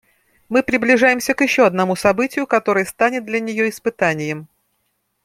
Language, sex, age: Russian, female, 50-59